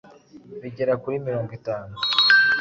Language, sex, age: Kinyarwanda, male, 19-29